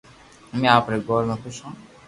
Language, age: Loarki, 40-49